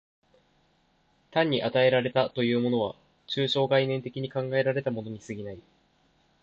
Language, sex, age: Japanese, male, 19-29